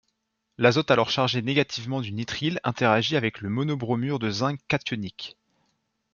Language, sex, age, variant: French, male, 19-29, Français de métropole